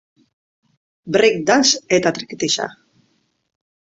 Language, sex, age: Basque, female, 40-49